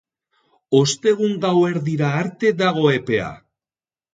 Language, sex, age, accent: Basque, male, 60-69, Erdialdekoa edo Nafarra (Gipuzkoa, Nafarroa)